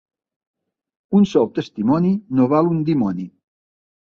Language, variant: Catalan, Balear